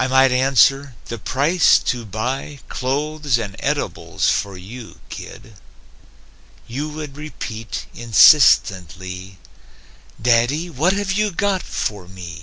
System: none